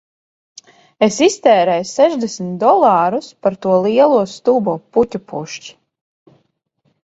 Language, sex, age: Latvian, female, 30-39